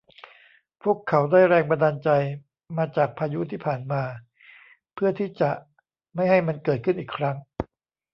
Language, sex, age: Thai, male, 50-59